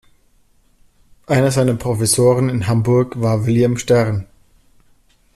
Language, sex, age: German, male, 30-39